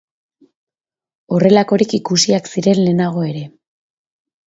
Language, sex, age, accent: Basque, female, 19-29, Erdialdekoa edo Nafarra (Gipuzkoa, Nafarroa)